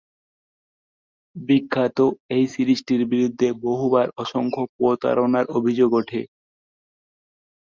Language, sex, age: Bengali, male, 19-29